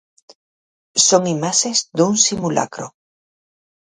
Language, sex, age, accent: Galician, female, 50-59, Normativo (estándar)